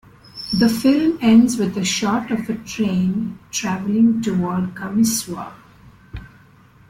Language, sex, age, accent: English, female, 60-69, India and South Asia (India, Pakistan, Sri Lanka)